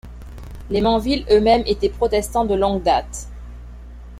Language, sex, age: French, female, 30-39